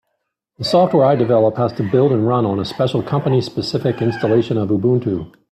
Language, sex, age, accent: English, male, 50-59, United States English